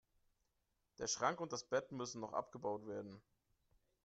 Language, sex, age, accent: German, male, 30-39, Deutschland Deutsch